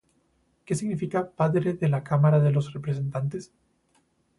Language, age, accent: Spanish, 19-29, Andino-Pacífico: Colombia, Perú, Ecuador, oeste de Bolivia y Venezuela andina